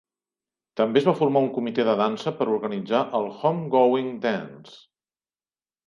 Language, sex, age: Catalan, male, 40-49